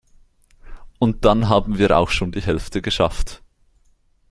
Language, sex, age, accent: German, male, 19-29, Schweizerdeutsch